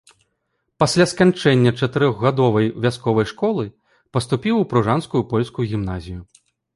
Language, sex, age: Belarusian, male, 30-39